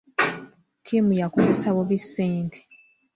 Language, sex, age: Ganda, female, 19-29